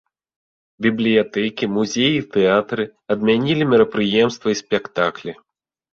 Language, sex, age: Belarusian, male, 30-39